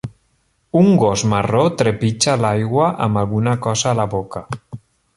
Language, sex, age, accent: Catalan, male, 30-39, valencià